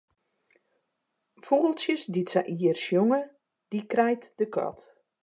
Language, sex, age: Western Frisian, female, 40-49